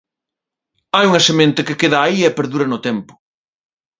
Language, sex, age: Galician, male, 40-49